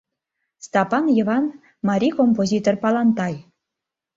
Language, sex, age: Mari, female, 40-49